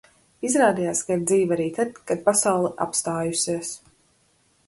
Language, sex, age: Latvian, female, 19-29